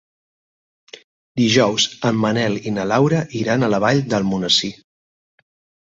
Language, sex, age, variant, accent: Catalan, male, 30-39, Central, Barcelona